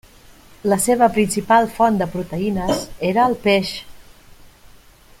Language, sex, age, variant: Catalan, female, 40-49, Central